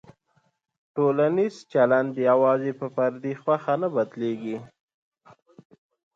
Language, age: Pashto, 30-39